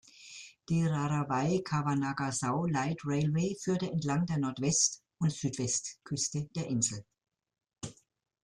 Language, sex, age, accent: German, female, 70-79, Deutschland Deutsch